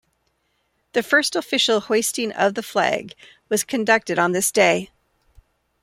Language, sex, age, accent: English, female, 50-59, United States English